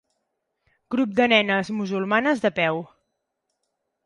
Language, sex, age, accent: Catalan, female, 40-49, nord-oriental